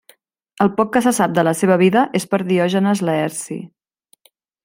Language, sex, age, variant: Catalan, female, 40-49, Central